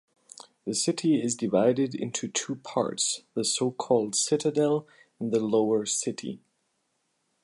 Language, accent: English, United States English